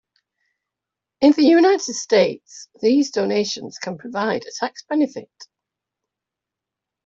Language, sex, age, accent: English, female, 60-69, England English